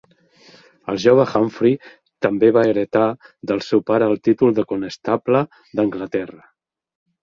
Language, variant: Catalan, Central